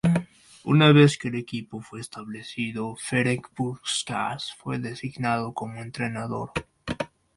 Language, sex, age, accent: Spanish, male, 19-29, Andino-Pacífico: Colombia, Perú, Ecuador, oeste de Bolivia y Venezuela andina